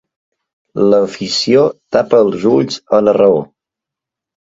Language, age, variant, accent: Catalan, 19-29, Balear, mallorquí